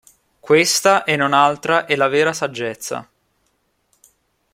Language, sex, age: Italian, male, 19-29